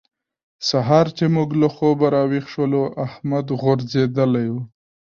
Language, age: Pashto, 19-29